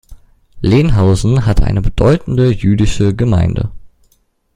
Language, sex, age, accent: German, male, under 19, Deutschland Deutsch